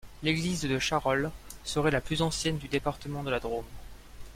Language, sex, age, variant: French, male, 19-29, Français de métropole